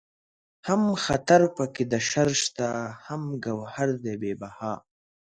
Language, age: Pashto, under 19